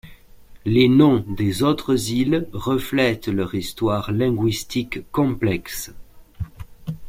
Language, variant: French, Français de métropole